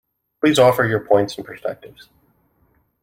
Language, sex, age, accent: English, male, 30-39, United States English